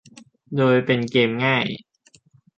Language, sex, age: Thai, male, under 19